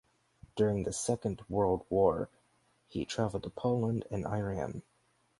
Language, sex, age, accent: English, male, under 19, United States English